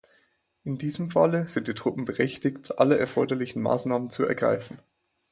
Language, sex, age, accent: German, male, 19-29, Deutschland Deutsch; Österreichisches Deutsch